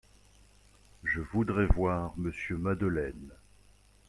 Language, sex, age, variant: French, male, 50-59, Français de métropole